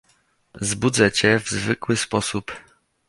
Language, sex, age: Polish, male, 30-39